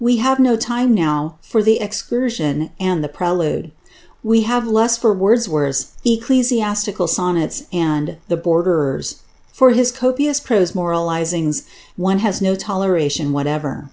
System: none